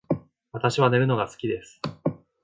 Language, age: Japanese, 19-29